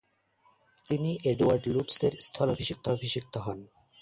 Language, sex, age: Bengali, male, 30-39